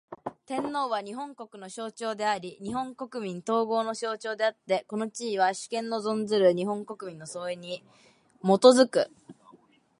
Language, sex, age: Japanese, female, 19-29